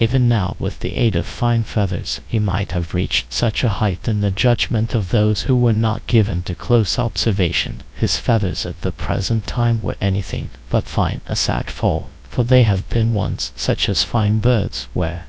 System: TTS, GradTTS